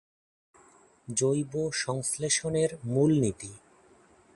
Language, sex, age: Bengali, male, 30-39